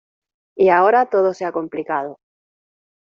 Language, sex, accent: Spanish, female, España: Islas Canarias